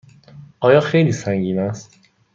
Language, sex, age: Persian, male, 30-39